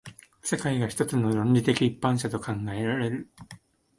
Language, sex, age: Japanese, male, 19-29